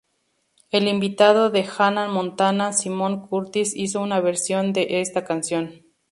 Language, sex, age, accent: Spanish, female, 30-39, México